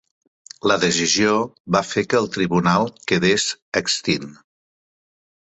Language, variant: Catalan, Central